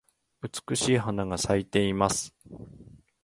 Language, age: Japanese, 40-49